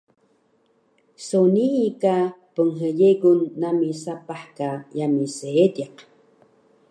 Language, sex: Taroko, female